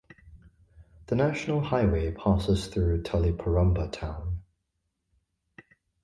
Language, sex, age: English, male, 30-39